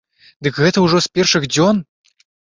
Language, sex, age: Belarusian, male, under 19